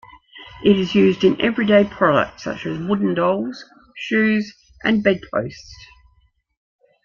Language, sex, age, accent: English, female, 60-69, Australian English